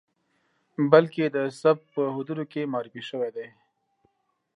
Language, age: Pashto, 30-39